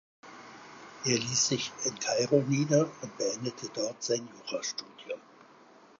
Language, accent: German, Deutschland Deutsch